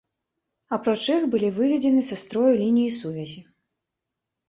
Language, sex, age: Belarusian, female, 19-29